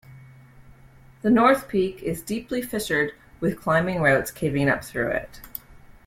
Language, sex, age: English, female, 40-49